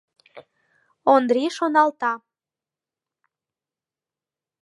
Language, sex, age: Mari, female, 19-29